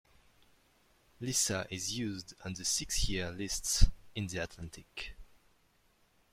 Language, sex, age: English, male, 19-29